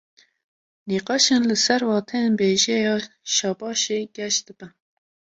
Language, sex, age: Kurdish, female, 19-29